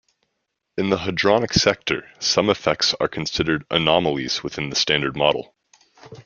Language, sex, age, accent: English, male, 19-29, Canadian English